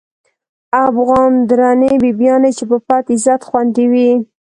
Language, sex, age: Pashto, female, 19-29